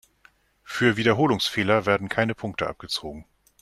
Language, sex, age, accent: German, male, 50-59, Deutschland Deutsch